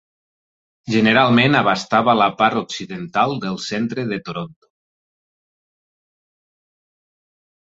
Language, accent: Catalan, occidental